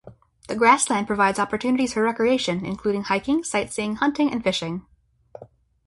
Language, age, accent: English, under 19, United States English